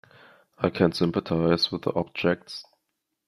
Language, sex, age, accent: English, male, 19-29, United States English